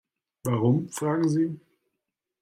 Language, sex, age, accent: German, male, 19-29, Österreichisches Deutsch